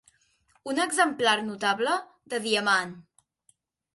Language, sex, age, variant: Catalan, female, under 19, Central